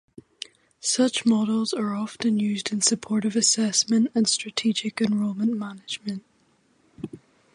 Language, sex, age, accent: English, female, 19-29, Irish English